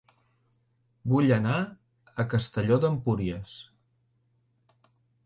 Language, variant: Catalan, Central